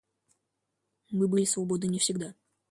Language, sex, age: Russian, male, under 19